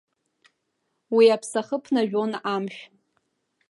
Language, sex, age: Abkhazian, female, under 19